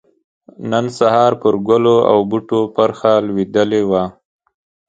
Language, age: Pashto, 30-39